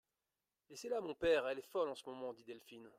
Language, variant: French, Français de métropole